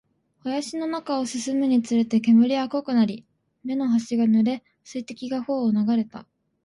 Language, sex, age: Japanese, female, 19-29